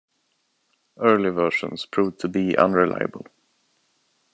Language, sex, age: English, male, 30-39